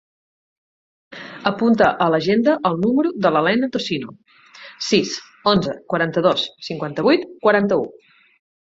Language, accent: Catalan, Empordanès